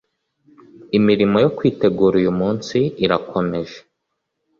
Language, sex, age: Kinyarwanda, male, 19-29